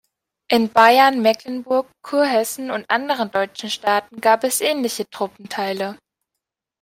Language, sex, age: German, female, under 19